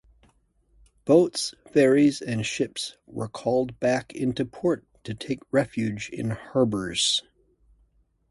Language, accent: English, United States English